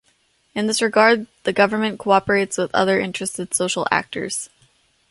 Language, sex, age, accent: English, female, 19-29, United States English